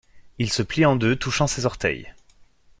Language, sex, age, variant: French, male, 30-39, Français de métropole